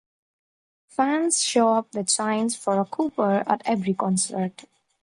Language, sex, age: English, female, 19-29